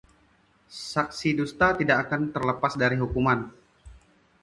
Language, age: Indonesian, 19-29